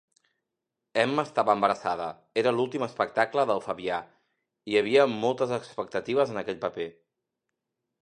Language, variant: Catalan, Central